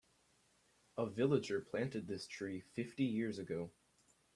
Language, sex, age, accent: English, male, under 19, United States English